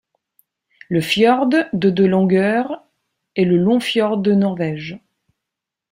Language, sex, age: French, female, 30-39